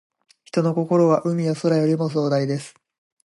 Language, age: Japanese, 19-29